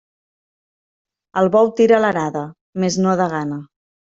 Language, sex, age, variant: Catalan, female, 30-39, Central